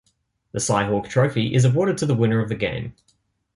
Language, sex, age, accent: English, male, 19-29, Australian English